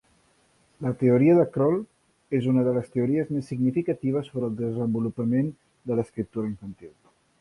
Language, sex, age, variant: Catalan, male, 50-59, Central